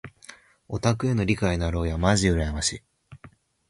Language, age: Japanese, 19-29